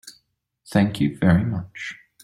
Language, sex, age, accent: English, male, 30-39, Australian English